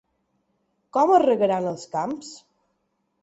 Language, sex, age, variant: Catalan, female, 30-39, Balear